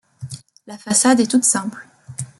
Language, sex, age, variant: French, female, 19-29, Français de métropole